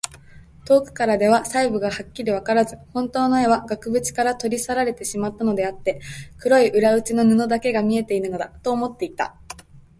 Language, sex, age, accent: Japanese, female, under 19, 標準語